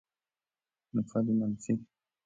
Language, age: Persian, 30-39